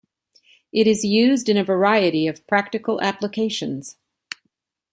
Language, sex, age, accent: English, female, 60-69, United States English